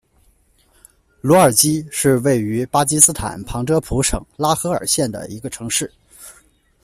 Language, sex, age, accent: Chinese, male, 30-39, 出生地：江苏省